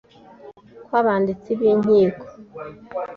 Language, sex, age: Kinyarwanda, female, 40-49